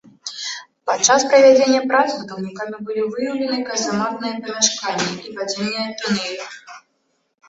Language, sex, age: Belarusian, female, 19-29